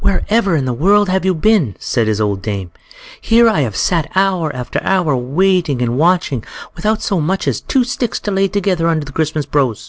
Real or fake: real